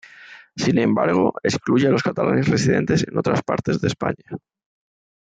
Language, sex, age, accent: Spanish, male, 40-49, España: Sur peninsular (Andalucia, Extremadura, Murcia)